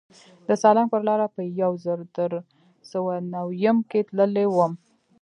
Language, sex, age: Pashto, female, 19-29